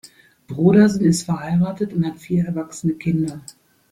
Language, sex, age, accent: German, female, 50-59, Deutschland Deutsch